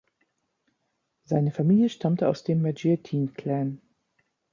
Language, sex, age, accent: German, female, 50-59, Deutschland Deutsch